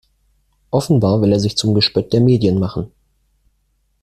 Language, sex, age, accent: German, male, 19-29, Deutschland Deutsch